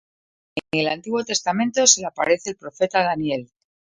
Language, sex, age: Spanish, female, 50-59